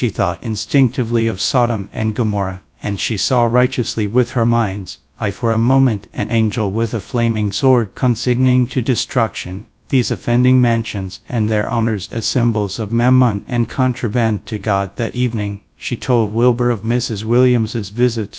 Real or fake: fake